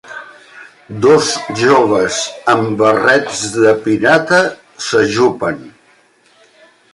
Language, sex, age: Catalan, male, 80-89